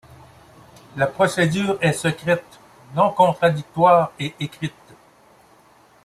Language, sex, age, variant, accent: French, male, 60-69, Français d'Amérique du Nord, Français du Canada